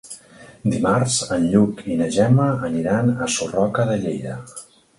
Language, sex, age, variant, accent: Catalan, male, 40-49, Central, tarragoní